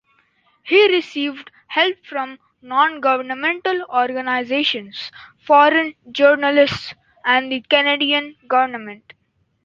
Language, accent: English, India and South Asia (India, Pakistan, Sri Lanka)